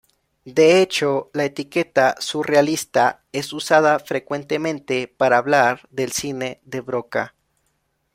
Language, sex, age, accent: Spanish, male, 19-29, México